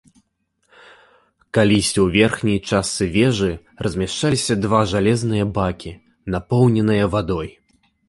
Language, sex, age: Belarusian, male, 19-29